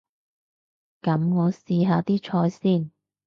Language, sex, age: Cantonese, female, 30-39